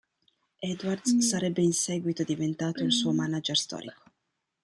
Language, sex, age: Italian, female, 30-39